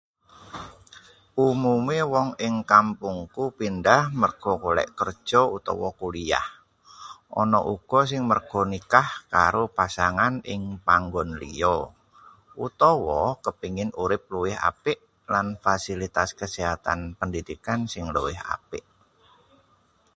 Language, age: Javanese, 40-49